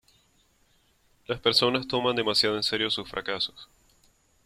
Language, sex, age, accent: Spanish, male, 30-39, Caribe: Cuba, Venezuela, Puerto Rico, República Dominicana, Panamá, Colombia caribeña, México caribeño, Costa del golfo de México